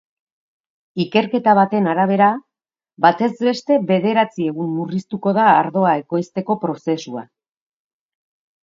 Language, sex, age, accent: Basque, female, 50-59, Mendebalekoa (Araba, Bizkaia, Gipuzkoako mendebaleko herri batzuk)